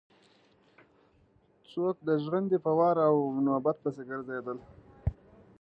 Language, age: Pashto, 19-29